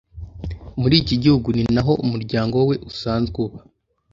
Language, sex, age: Kinyarwanda, male, under 19